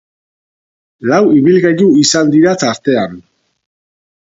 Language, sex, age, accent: Basque, male, 50-59, Mendebalekoa (Araba, Bizkaia, Gipuzkoako mendebaleko herri batzuk)